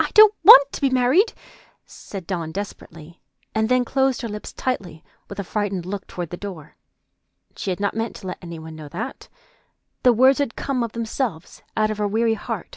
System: none